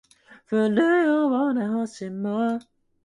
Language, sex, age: English, male, 19-29